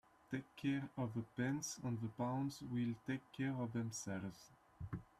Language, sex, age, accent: English, male, 19-29, United States English